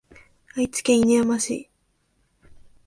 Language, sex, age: Japanese, female, 19-29